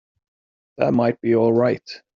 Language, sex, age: English, male, 30-39